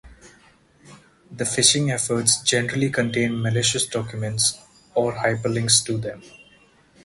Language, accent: English, India and South Asia (India, Pakistan, Sri Lanka)